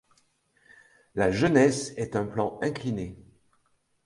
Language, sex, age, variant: French, male, 60-69, Français de métropole